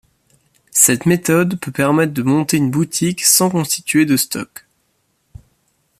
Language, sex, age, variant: French, male, 19-29, Français de métropole